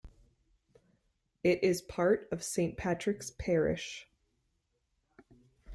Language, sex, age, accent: English, female, 30-39, United States English